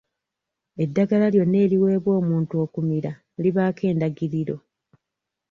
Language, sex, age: Ganda, female, 19-29